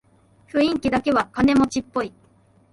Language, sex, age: Japanese, female, 19-29